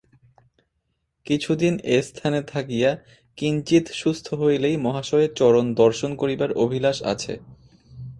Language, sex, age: Bengali, female, 19-29